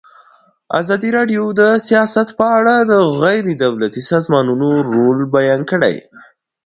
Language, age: Pashto, 19-29